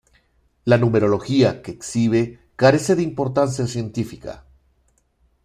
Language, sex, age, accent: Spanish, male, 50-59, México